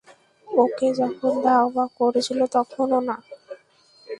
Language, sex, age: Bengali, female, 19-29